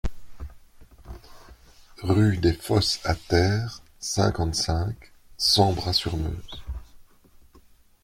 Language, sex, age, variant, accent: French, male, 40-49, Français d'Europe, Français de Belgique